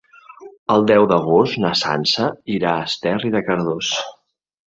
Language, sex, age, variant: Catalan, male, 30-39, Central